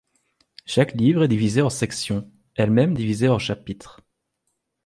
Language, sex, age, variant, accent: French, male, 30-39, Français d'Europe, Français de Belgique